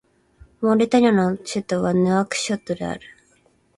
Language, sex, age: Japanese, female, 19-29